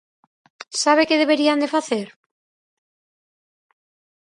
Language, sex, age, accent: Galician, female, 40-49, Normativo (estándar)